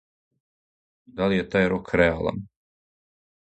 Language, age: Serbian, 19-29